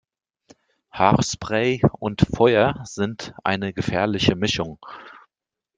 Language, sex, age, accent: German, male, 30-39, Deutschland Deutsch